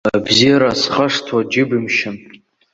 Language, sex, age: Abkhazian, male, under 19